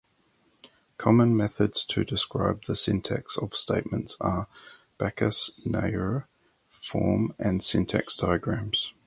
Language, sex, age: English, male, 40-49